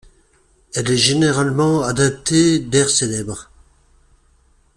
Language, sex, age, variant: French, male, 50-59, Français de métropole